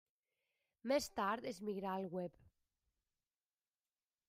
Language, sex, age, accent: Catalan, female, 19-29, valencià